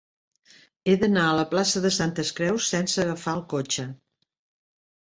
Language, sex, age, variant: Catalan, female, 70-79, Central